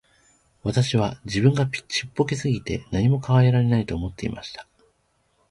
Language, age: Japanese, 30-39